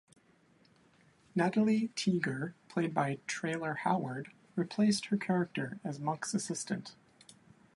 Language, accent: English, United States English